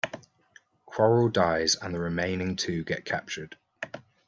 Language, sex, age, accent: English, male, 30-39, England English